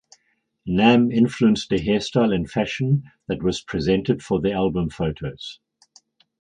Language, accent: English, England English